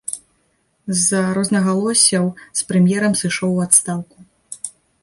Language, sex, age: Belarusian, female, 19-29